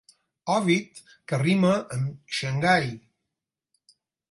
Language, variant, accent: Catalan, Balear, balear